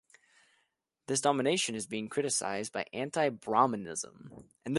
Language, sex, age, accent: English, male, under 19, United States English